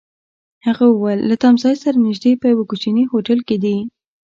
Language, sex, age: Pashto, female, under 19